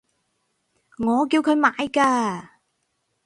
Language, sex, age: Cantonese, female, 30-39